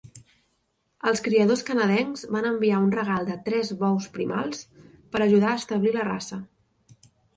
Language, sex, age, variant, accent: Catalan, female, 30-39, Central, central